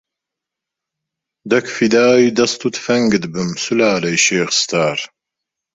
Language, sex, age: Central Kurdish, male, 30-39